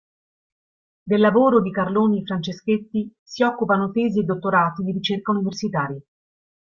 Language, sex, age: Italian, female, 40-49